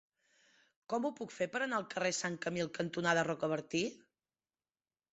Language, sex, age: Catalan, female, 40-49